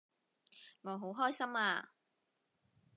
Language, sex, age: Cantonese, female, 30-39